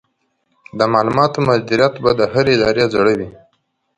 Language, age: Pashto, 19-29